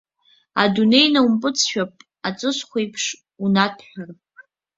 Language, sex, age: Abkhazian, female, under 19